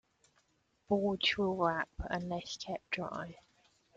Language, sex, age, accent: English, female, 30-39, England English